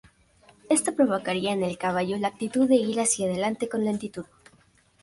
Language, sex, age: Spanish, female, under 19